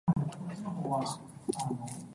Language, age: Cantonese, 19-29